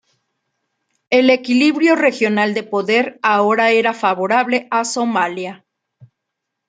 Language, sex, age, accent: Spanish, female, 40-49, México